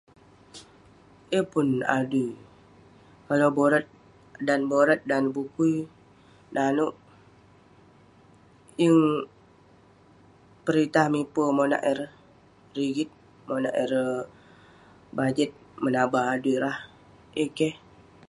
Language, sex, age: Western Penan, female, 30-39